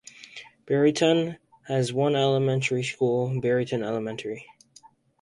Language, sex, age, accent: English, male, under 19, United States English